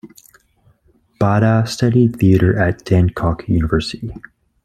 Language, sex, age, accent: English, male, 19-29, Canadian English